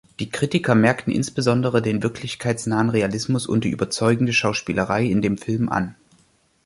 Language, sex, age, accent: German, male, 19-29, Deutschland Deutsch